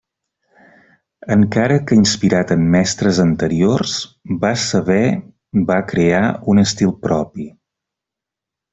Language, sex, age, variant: Catalan, male, 30-39, Central